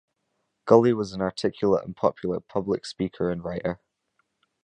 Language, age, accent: English, under 19, Scottish English